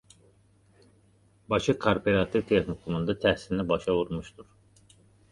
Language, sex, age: Azerbaijani, male, 30-39